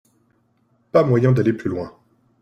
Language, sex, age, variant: French, male, 19-29, Français de métropole